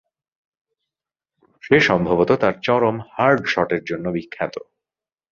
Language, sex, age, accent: Bengali, male, 30-39, চলিত